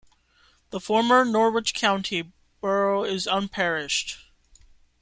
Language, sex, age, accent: English, male, 19-29, United States English